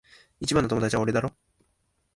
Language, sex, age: Japanese, male, 19-29